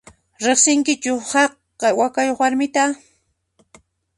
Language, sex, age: Puno Quechua, female, 40-49